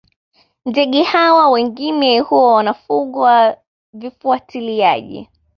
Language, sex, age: Swahili, female, 19-29